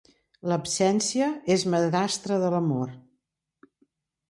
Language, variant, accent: Catalan, Central, central